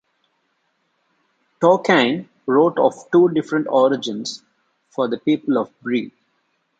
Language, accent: English, India and South Asia (India, Pakistan, Sri Lanka)